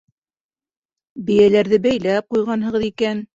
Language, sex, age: Bashkir, female, 60-69